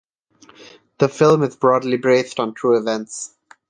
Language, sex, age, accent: English, male, 19-29, India and South Asia (India, Pakistan, Sri Lanka)